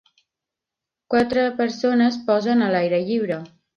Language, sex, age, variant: Catalan, female, under 19, Septentrional